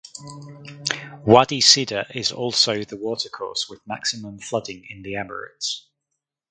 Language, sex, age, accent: English, male, 30-39, England English